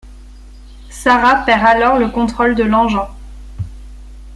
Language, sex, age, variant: French, female, 30-39, Français de métropole